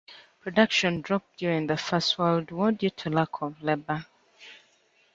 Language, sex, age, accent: English, female, 19-29, England English